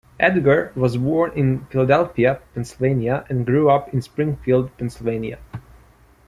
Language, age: English, 19-29